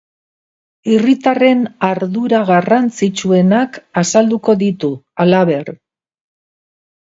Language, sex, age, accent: Basque, female, 60-69, Mendebalekoa (Araba, Bizkaia, Gipuzkoako mendebaleko herri batzuk)